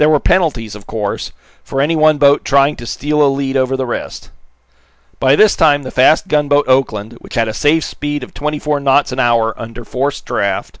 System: none